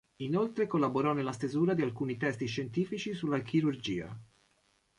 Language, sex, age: Italian, male, 40-49